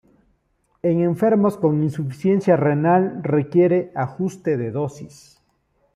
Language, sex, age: Spanish, male, 50-59